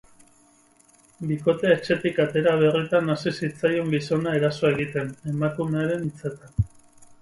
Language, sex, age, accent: Basque, male, 30-39, Mendebalekoa (Araba, Bizkaia, Gipuzkoako mendebaleko herri batzuk)